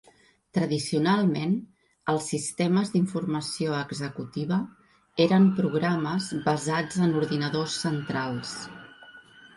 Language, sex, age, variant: Catalan, female, 50-59, Central